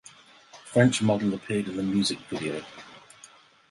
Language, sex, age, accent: English, male, 50-59, England English